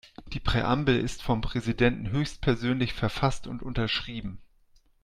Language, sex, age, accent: German, male, 40-49, Deutschland Deutsch